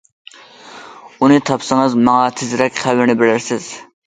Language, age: Uyghur, 19-29